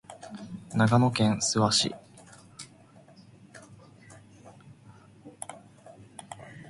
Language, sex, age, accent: Japanese, male, 19-29, 標準語